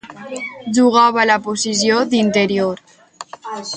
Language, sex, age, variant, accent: Catalan, female, under 19, Valencià meridional, valencià